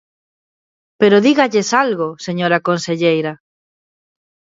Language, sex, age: Galician, female, 30-39